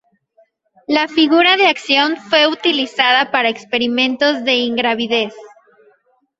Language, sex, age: Spanish, female, 19-29